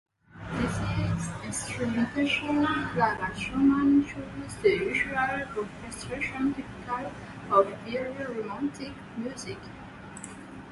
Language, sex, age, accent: English, female, 30-39, United States English; Malaysian English